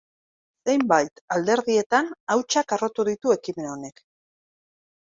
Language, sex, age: Basque, female, 40-49